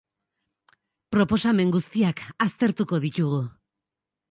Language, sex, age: Basque, female, 30-39